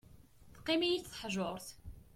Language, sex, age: Kabyle, female, 19-29